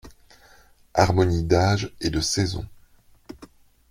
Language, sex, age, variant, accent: French, male, 40-49, Français d'Europe, Français de Belgique